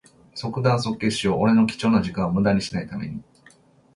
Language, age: Japanese, 40-49